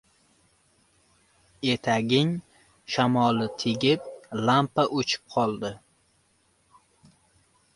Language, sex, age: Uzbek, male, under 19